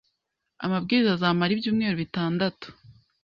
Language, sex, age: Kinyarwanda, female, 19-29